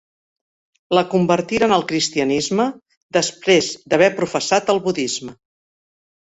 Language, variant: Catalan, Central